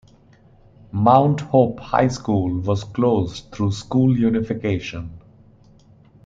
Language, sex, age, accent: English, male, 30-39, India and South Asia (India, Pakistan, Sri Lanka)